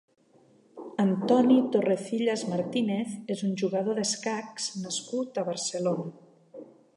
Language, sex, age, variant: Catalan, female, 30-39, Nord-Occidental